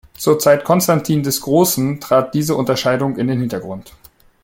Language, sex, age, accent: German, male, 19-29, Deutschland Deutsch